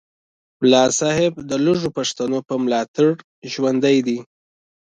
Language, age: Pashto, 19-29